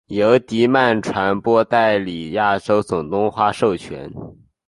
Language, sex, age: Chinese, male, under 19